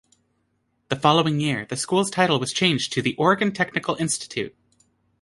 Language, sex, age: English, female, 30-39